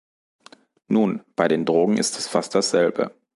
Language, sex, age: German, male, 40-49